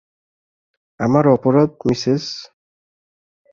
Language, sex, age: Bengali, male, 19-29